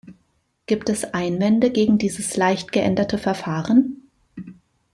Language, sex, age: German, female, 40-49